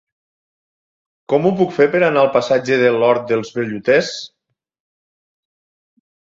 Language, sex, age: Catalan, male, 50-59